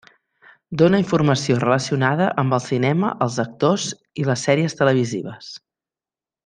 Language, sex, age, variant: Catalan, female, 40-49, Central